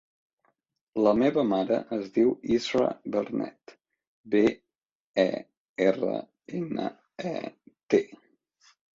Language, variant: Catalan, Central